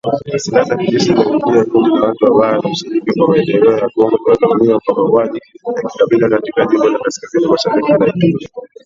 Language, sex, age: Swahili, male, 19-29